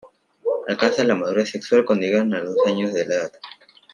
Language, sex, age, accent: Spanish, male, under 19, Andino-Pacífico: Colombia, Perú, Ecuador, oeste de Bolivia y Venezuela andina